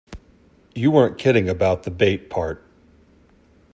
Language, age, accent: English, 30-39, United States English